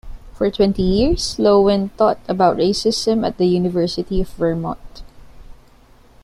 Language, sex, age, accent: English, female, 19-29, Filipino